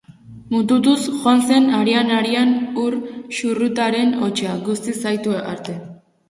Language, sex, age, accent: Basque, female, under 19, Mendebalekoa (Araba, Bizkaia, Gipuzkoako mendebaleko herri batzuk)